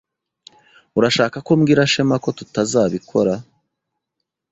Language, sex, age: Kinyarwanda, male, 19-29